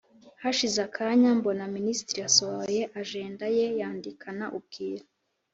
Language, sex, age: Kinyarwanda, female, 19-29